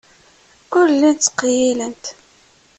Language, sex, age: Kabyle, female, 30-39